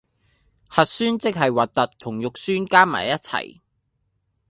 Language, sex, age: Cantonese, male, 19-29